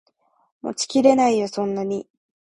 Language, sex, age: Japanese, female, 19-29